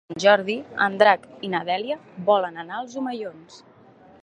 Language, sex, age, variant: Catalan, female, 19-29, Central